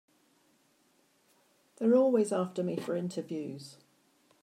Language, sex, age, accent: English, female, 60-69, England English